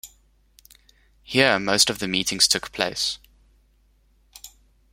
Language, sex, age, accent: English, male, 30-39, Southern African (South Africa, Zimbabwe, Namibia)